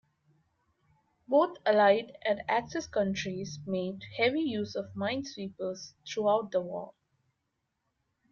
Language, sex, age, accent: English, female, 30-39, India and South Asia (India, Pakistan, Sri Lanka)